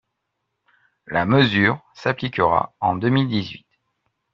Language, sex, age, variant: French, male, 50-59, Français de métropole